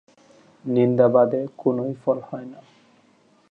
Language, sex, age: Bengali, male, 19-29